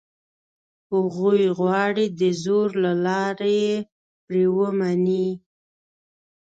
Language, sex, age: Pashto, female, 19-29